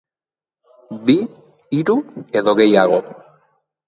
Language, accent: Basque, Erdialdekoa edo Nafarra (Gipuzkoa, Nafarroa)